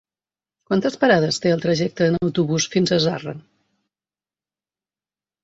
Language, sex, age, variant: Catalan, female, 50-59, Central